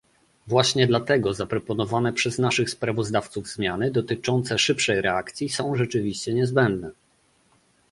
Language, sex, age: Polish, male, 30-39